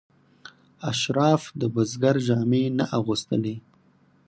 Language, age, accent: Pashto, 19-29, معیاري پښتو